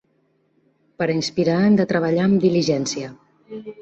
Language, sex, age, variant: Catalan, female, 30-39, Central